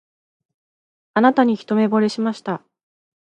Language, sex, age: Japanese, female, 30-39